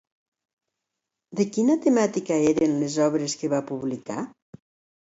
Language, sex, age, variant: Catalan, female, 60-69, Nord-Occidental